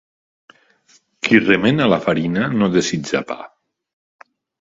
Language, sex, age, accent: Catalan, male, 40-49, valencià